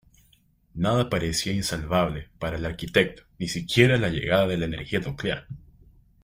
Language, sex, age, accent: Spanish, male, 19-29, Andino-Pacífico: Colombia, Perú, Ecuador, oeste de Bolivia y Venezuela andina